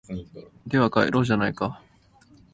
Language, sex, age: Japanese, male, 19-29